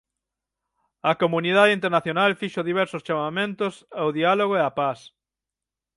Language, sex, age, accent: Galician, male, 30-39, Atlántico (seseo e gheada); Central (gheada); Normativo (estándar)